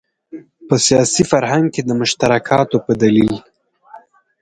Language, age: Pashto, 19-29